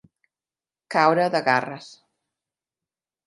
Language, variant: Catalan, Central